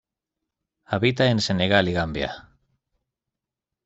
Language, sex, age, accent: Spanish, male, 19-29, España: Norte peninsular (Asturias, Castilla y León, Cantabria, País Vasco, Navarra, Aragón, La Rioja, Guadalajara, Cuenca)